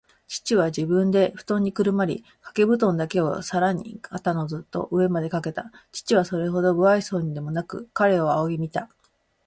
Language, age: Japanese, 40-49